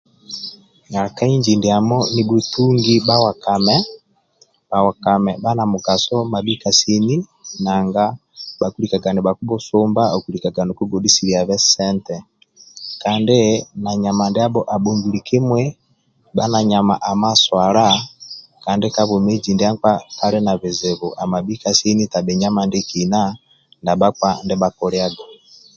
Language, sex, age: Amba (Uganda), male, 50-59